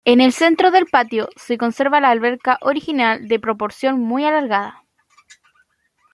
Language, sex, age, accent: Spanish, female, 19-29, Chileno: Chile, Cuyo